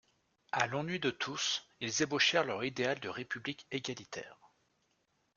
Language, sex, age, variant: French, male, 30-39, Français de métropole